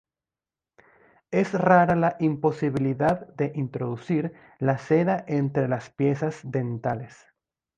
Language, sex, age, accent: Spanish, male, 30-39, Caribe: Cuba, Venezuela, Puerto Rico, República Dominicana, Panamá, Colombia caribeña, México caribeño, Costa del golfo de México